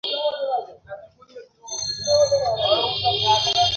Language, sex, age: Bengali, male, 19-29